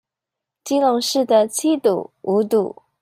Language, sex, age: Chinese, female, 19-29